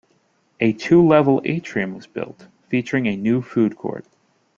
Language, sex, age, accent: English, male, 19-29, United States English